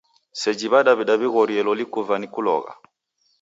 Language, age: Taita, 19-29